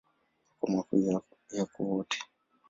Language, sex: Swahili, male